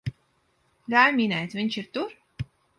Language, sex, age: Latvian, female, 19-29